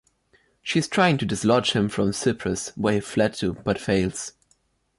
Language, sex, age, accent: English, male, under 19, United States English